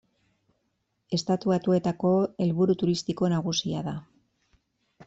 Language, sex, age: Basque, female, 40-49